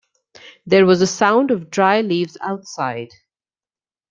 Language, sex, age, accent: English, female, 40-49, India and South Asia (India, Pakistan, Sri Lanka)